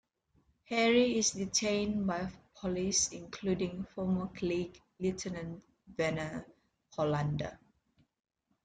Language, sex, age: English, female, 19-29